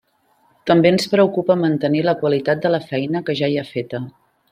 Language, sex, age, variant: Catalan, female, 50-59, Central